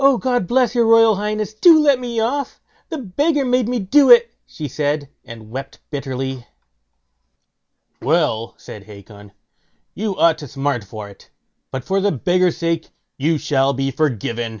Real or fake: real